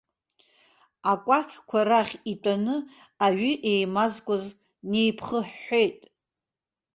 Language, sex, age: Abkhazian, female, 50-59